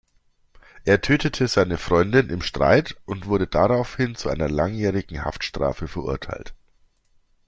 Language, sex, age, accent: German, male, 40-49, Deutschland Deutsch